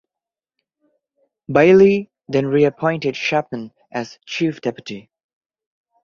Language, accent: English, India and South Asia (India, Pakistan, Sri Lanka)